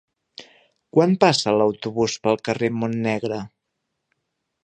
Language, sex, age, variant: Catalan, male, 19-29, Central